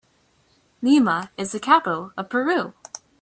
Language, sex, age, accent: English, female, 19-29, United States English